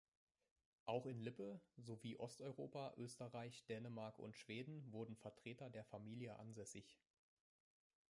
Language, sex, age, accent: German, male, 19-29, Deutschland Deutsch